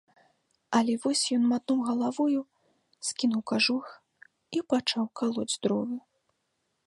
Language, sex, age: Belarusian, female, 19-29